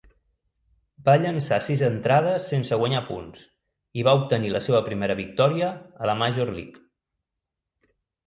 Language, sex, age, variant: Catalan, male, 40-49, Central